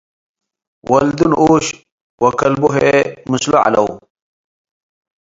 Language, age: Tigre, 30-39